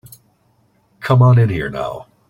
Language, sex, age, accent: English, male, 40-49, United States English